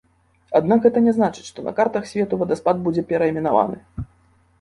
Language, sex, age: Belarusian, male, 19-29